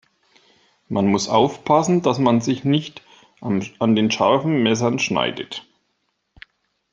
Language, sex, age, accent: German, male, 40-49, Deutschland Deutsch